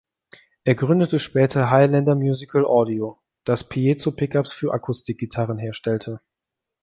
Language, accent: German, Deutschland Deutsch